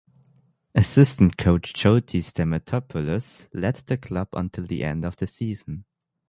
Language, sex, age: English, male, under 19